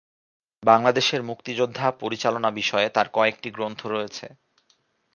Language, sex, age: Bengali, male, 19-29